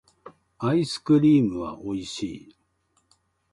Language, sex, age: Japanese, male, 50-59